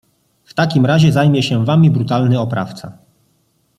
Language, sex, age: Polish, male, 30-39